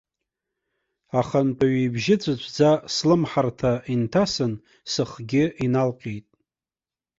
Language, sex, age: Abkhazian, male, 30-39